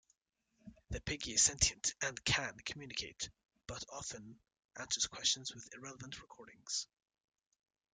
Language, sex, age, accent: English, male, 19-29, United States English